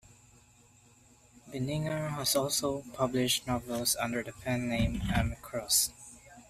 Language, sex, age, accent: English, male, under 19, Filipino